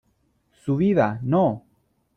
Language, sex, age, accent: Spanish, male, 30-39, Chileno: Chile, Cuyo